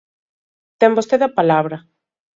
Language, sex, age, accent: Galician, female, 30-39, Central (gheada)